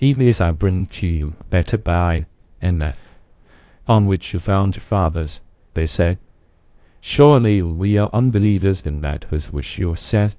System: TTS, VITS